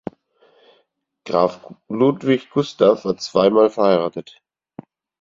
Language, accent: German, Deutschland Deutsch